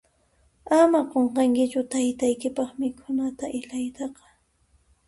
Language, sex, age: Puno Quechua, female, 19-29